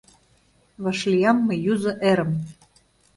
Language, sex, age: Mari, female, 50-59